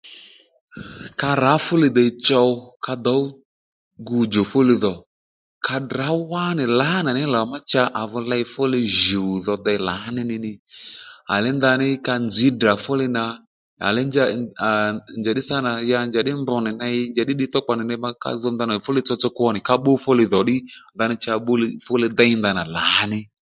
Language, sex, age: Lendu, male, 30-39